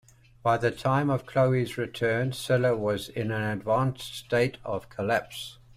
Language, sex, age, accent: English, male, 70-79, New Zealand English